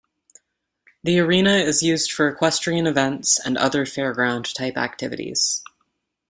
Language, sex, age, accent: English, female, 19-29, United States English